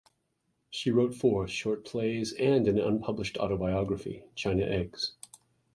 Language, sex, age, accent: English, male, 40-49, United States English